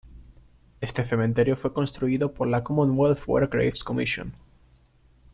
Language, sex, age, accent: Spanish, male, 19-29, España: Centro-Sur peninsular (Madrid, Toledo, Castilla-La Mancha)